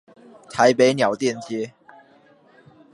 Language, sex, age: Chinese, male, under 19